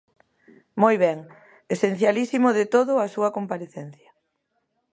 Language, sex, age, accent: Galician, female, 40-49, Normativo (estándar)